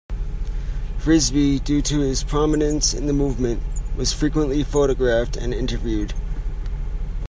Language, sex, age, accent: English, male, 30-39, United States English